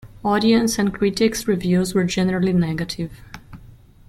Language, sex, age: English, female, 40-49